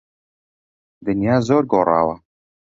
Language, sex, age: Central Kurdish, male, 19-29